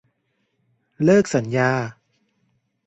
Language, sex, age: Thai, male, 30-39